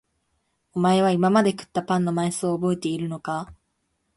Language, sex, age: Japanese, female, under 19